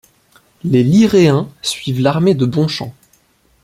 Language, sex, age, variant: French, male, 19-29, Français de métropole